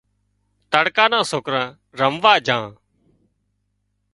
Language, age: Wadiyara Koli, 30-39